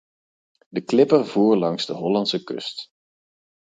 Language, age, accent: Dutch, 30-39, Nederlands Nederlands